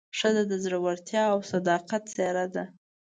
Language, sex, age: Pashto, female, 19-29